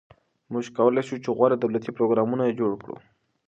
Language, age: Pashto, under 19